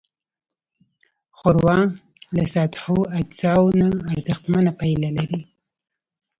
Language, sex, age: Pashto, female, 19-29